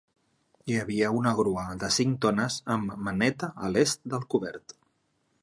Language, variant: Catalan, Central